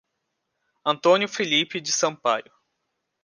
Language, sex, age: Portuguese, male, 19-29